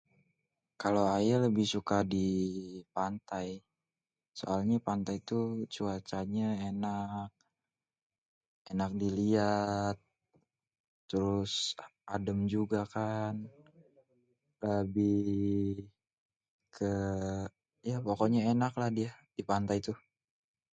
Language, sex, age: Betawi, male, 19-29